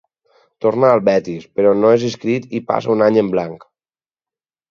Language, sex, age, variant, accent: Catalan, male, 30-39, Valencià meridional, valencià